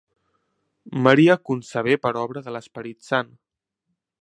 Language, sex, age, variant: Catalan, male, under 19, Central